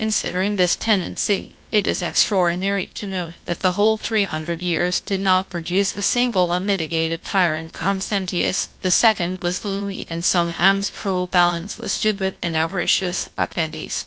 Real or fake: fake